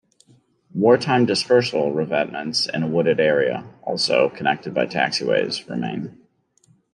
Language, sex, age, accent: English, male, 30-39, United States English